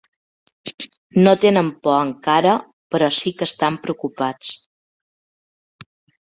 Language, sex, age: Catalan, female, 50-59